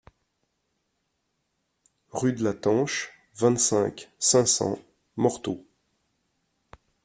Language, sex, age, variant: French, male, 40-49, Français de métropole